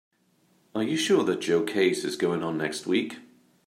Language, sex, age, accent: English, male, 30-39, England English